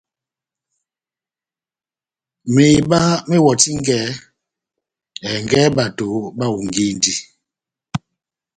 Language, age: Batanga, 70-79